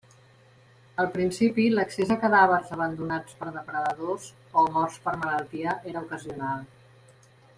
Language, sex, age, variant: Catalan, female, 50-59, Central